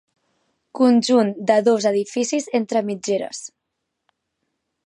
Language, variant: Catalan, Central